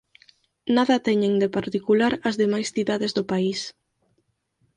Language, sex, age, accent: Galician, female, under 19, Normativo (estándar)